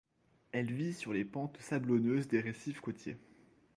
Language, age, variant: French, 19-29, Français de métropole